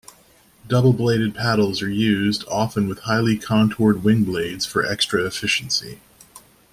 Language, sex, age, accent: English, male, 30-39, United States English